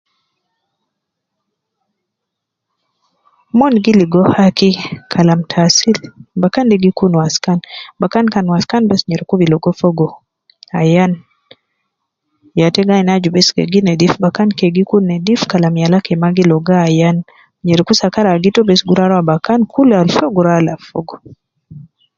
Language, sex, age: Nubi, female, 30-39